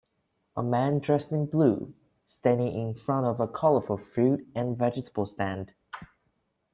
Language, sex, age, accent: English, male, 19-29, England English